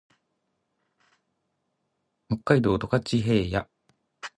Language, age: Japanese, 30-39